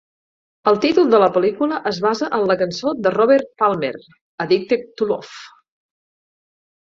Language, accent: Catalan, Empordanès